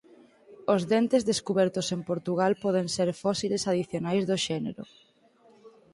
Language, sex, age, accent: Galician, female, 19-29, Normativo (estándar)